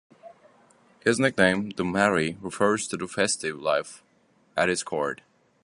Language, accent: English, United States English